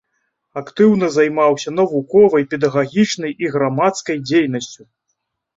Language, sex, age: Belarusian, male, 40-49